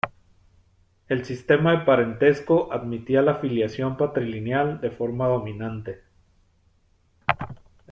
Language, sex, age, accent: Spanish, male, 40-49, México